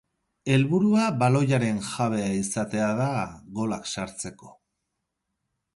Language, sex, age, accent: Basque, male, 40-49, Mendebalekoa (Araba, Bizkaia, Gipuzkoako mendebaleko herri batzuk)